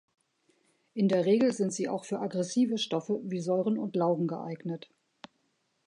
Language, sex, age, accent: German, female, 50-59, Deutschland Deutsch